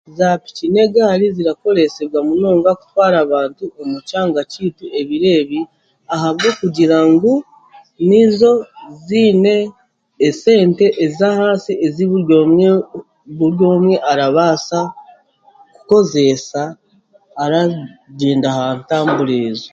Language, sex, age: Chiga, female, 40-49